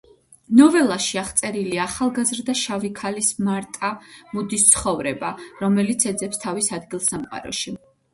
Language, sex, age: Georgian, female, 30-39